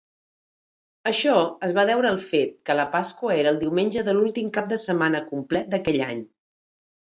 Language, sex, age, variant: Catalan, female, 40-49, Central